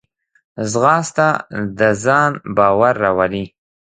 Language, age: Pashto, 30-39